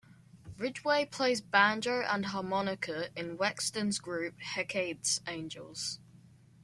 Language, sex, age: English, male, under 19